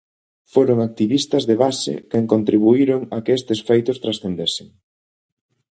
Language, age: Galician, 30-39